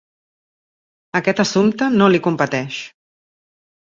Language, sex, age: Catalan, female, 50-59